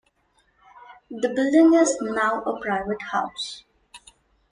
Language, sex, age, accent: English, female, 19-29, India and South Asia (India, Pakistan, Sri Lanka)